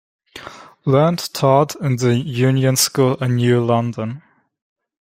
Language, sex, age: English, male, 19-29